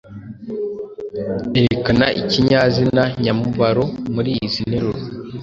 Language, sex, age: Kinyarwanda, male, 19-29